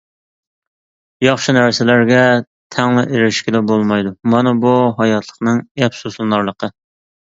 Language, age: Uyghur, 30-39